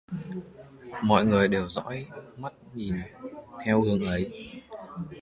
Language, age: Vietnamese, 19-29